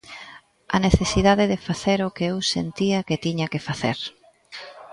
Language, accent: Galician, Central (gheada)